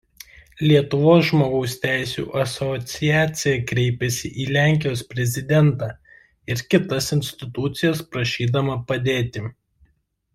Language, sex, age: Lithuanian, male, 19-29